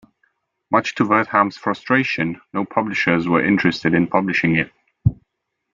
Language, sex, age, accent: English, male, 19-29, England English